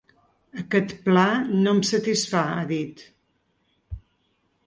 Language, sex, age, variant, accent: Catalan, female, 50-59, Balear, menorquí